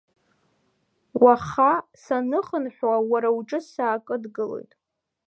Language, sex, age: Abkhazian, female, 19-29